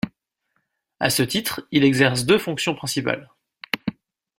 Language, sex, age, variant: French, male, 30-39, Français de métropole